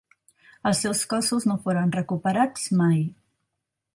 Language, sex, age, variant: Catalan, female, 40-49, Central